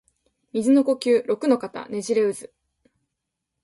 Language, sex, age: Japanese, female, 19-29